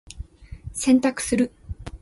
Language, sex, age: Japanese, female, 19-29